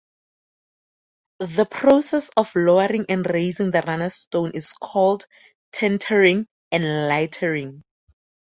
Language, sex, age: English, female, 19-29